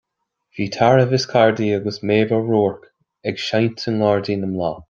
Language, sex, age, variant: Irish, male, 30-39, Gaeilge Chonnacht